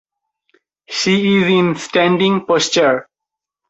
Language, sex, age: English, male, 19-29